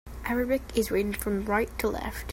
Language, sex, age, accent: English, female, under 19, England English